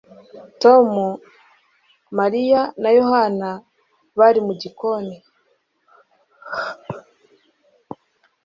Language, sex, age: Kinyarwanda, female, 30-39